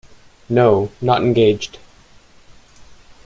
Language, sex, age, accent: English, male, 19-29, Canadian English